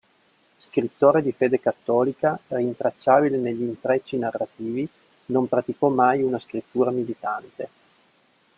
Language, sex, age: Italian, male, 50-59